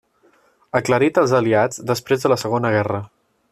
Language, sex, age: Catalan, male, 19-29